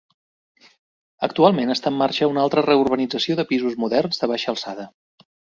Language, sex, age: Catalan, male, 40-49